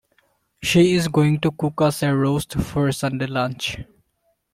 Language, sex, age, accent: English, male, 19-29, India and South Asia (India, Pakistan, Sri Lanka)